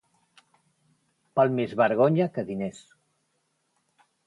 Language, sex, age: Catalan, male, 50-59